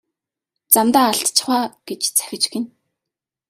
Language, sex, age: Mongolian, female, 19-29